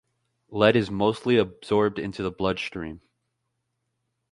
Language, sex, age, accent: English, male, 19-29, United States English